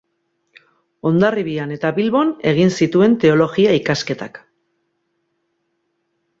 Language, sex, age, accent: Basque, female, 40-49, Mendebalekoa (Araba, Bizkaia, Gipuzkoako mendebaleko herri batzuk)